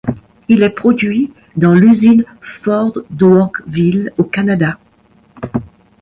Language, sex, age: French, female, 60-69